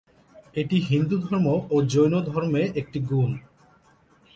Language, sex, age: Bengali, male, 30-39